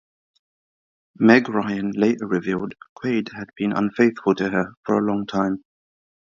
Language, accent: English, England English